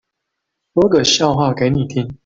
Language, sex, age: Chinese, male, 19-29